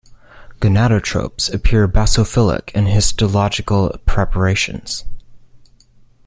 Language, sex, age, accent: English, male, 19-29, United States English